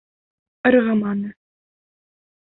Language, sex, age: Bashkir, female, 19-29